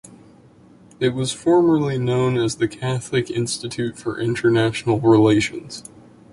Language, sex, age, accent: English, male, under 19, United States English